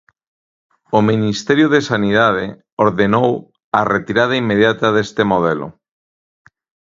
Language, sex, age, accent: Galician, male, 40-49, Normativo (estándar)